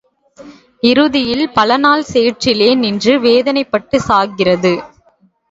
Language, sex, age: Tamil, female, 19-29